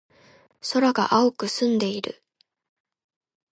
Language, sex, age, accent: Japanese, female, 19-29, 標準語